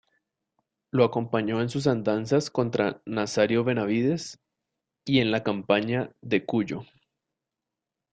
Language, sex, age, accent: Spanish, male, 19-29, Caribe: Cuba, Venezuela, Puerto Rico, República Dominicana, Panamá, Colombia caribeña, México caribeño, Costa del golfo de México